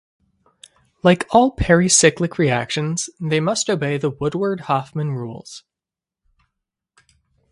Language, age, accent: English, 19-29, United States English; midwest